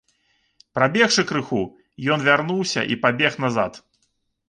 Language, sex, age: Belarusian, male, 30-39